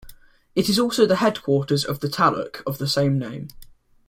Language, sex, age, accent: English, male, under 19, England English